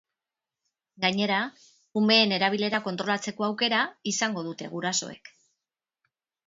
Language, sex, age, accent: Basque, female, 50-59, Mendebalekoa (Araba, Bizkaia, Gipuzkoako mendebaleko herri batzuk)